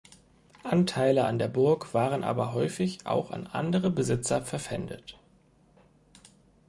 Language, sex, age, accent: German, male, 19-29, Deutschland Deutsch